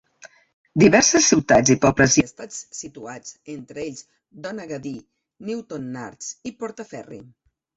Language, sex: Catalan, female